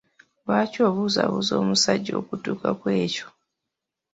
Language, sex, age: Ganda, female, 30-39